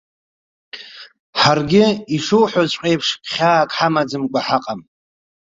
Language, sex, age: Abkhazian, male, 40-49